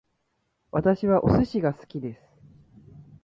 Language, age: Japanese, 19-29